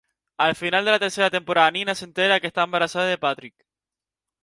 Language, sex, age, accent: Spanish, male, 19-29, España: Islas Canarias